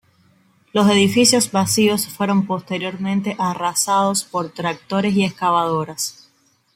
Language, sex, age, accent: Spanish, female, 19-29, Caribe: Cuba, Venezuela, Puerto Rico, República Dominicana, Panamá, Colombia caribeña, México caribeño, Costa del golfo de México